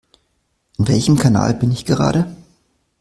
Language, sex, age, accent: German, male, 19-29, Deutschland Deutsch